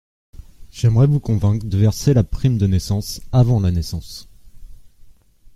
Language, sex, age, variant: French, male, 40-49, Français de métropole